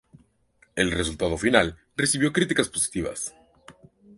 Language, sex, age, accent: Spanish, male, 19-29, México